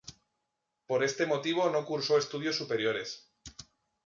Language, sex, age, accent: Spanish, male, 30-39, España: Norte peninsular (Asturias, Castilla y León, Cantabria, País Vasco, Navarra, Aragón, La Rioja, Guadalajara, Cuenca)